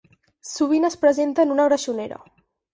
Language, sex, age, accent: Catalan, female, under 19, Girona